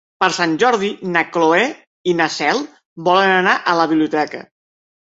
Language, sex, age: Catalan, female, 40-49